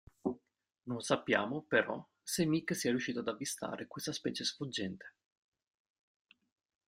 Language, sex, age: Italian, male, 19-29